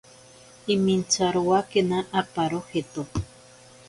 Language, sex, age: Ashéninka Perené, female, 40-49